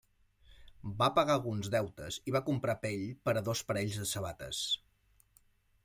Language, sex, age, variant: Catalan, male, 40-49, Central